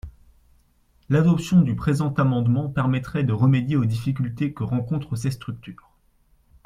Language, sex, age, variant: French, male, 19-29, Français de métropole